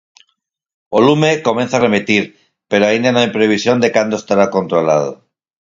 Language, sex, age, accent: Galician, male, 40-49, Normativo (estándar)